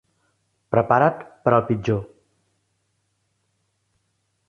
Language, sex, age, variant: Catalan, male, 40-49, Central